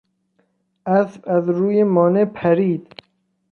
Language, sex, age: Persian, male, 19-29